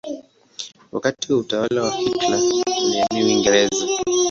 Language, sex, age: Swahili, female, 19-29